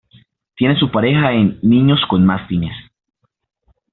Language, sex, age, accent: Spanish, male, 19-29, Andino-Pacífico: Colombia, Perú, Ecuador, oeste de Bolivia y Venezuela andina